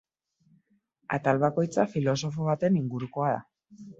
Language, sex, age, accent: Basque, female, 30-39, Mendebalekoa (Araba, Bizkaia, Gipuzkoako mendebaleko herri batzuk)